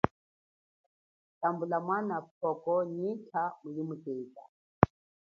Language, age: Chokwe, 40-49